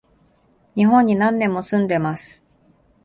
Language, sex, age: Japanese, female, 19-29